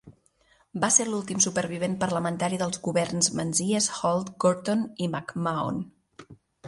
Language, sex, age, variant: Catalan, female, 30-39, Central